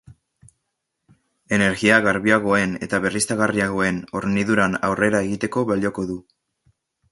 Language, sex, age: Basque, male, under 19